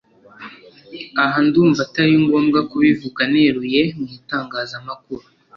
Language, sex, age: Kinyarwanda, male, under 19